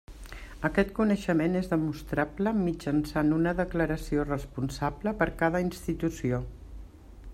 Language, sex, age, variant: Catalan, female, 60-69, Central